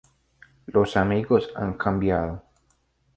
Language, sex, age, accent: Spanish, male, 19-29, Andino-Pacífico: Colombia, Perú, Ecuador, oeste de Bolivia y Venezuela andina